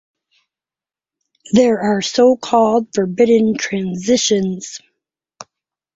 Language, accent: English, United States English